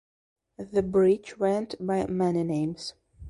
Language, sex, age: English, female, 19-29